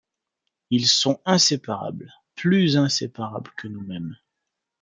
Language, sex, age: French, male, 30-39